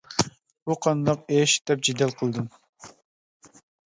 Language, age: Uyghur, 30-39